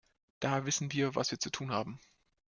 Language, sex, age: German, male, 19-29